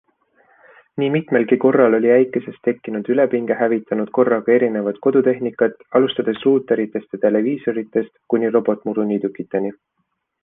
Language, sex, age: Estonian, male, 30-39